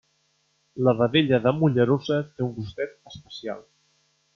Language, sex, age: Catalan, male, 40-49